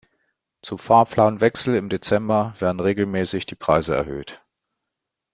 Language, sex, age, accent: German, male, 50-59, Deutschland Deutsch